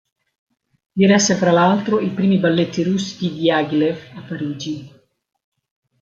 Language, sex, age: Italian, female, 50-59